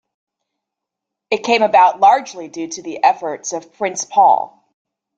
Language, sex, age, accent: English, female, 30-39, United States English